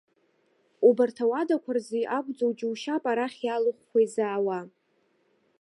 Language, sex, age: Abkhazian, female, under 19